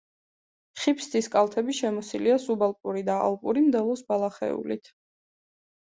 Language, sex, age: Georgian, female, 19-29